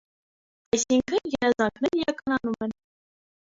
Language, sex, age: Armenian, female, 19-29